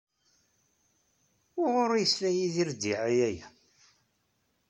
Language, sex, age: Kabyle, male, 60-69